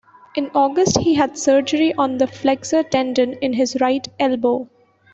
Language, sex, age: English, female, 19-29